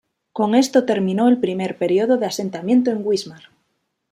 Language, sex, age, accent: Spanish, female, 19-29, España: Norte peninsular (Asturias, Castilla y León, Cantabria, País Vasco, Navarra, Aragón, La Rioja, Guadalajara, Cuenca)